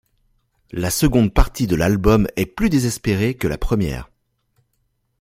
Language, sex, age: French, male, 40-49